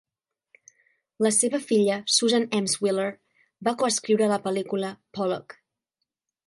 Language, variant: Catalan, Central